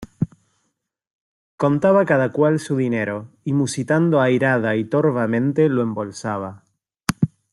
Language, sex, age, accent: Spanish, male, 19-29, Rioplatense: Argentina, Uruguay, este de Bolivia, Paraguay